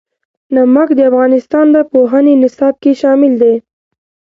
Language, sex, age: Pashto, female, 19-29